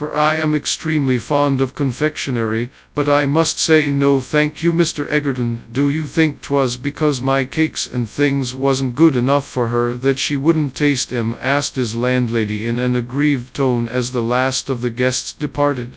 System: TTS, FastPitch